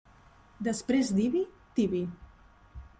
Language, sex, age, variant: Catalan, female, 30-39, Central